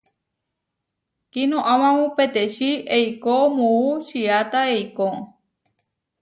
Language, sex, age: Huarijio, female, 19-29